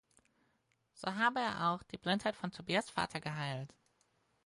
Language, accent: German, Deutschland Deutsch